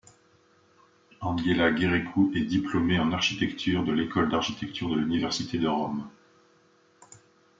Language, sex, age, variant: French, male, 40-49, Français de métropole